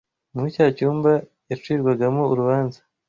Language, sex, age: Kinyarwanda, male, 19-29